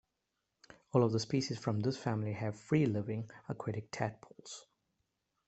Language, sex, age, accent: English, male, 30-39, Southern African (South Africa, Zimbabwe, Namibia)